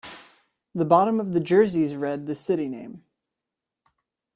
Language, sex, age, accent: English, male, 19-29, United States English